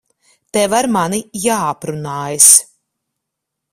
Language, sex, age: Latvian, female, 30-39